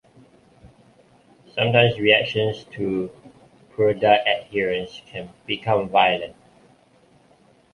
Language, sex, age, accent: English, male, 30-39, Malaysian English